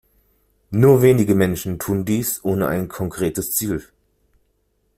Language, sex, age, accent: German, male, 19-29, Deutschland Deutsch